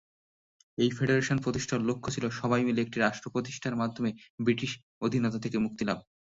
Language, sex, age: Bengali, male, 19-29